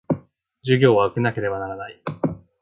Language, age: Japanese, 19-29